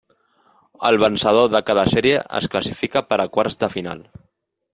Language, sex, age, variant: Catalan, male, 30-39, Central